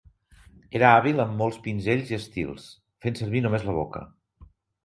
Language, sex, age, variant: Catalan, male, 50-59, Central